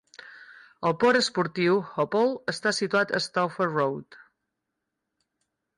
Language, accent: Catalan, Girona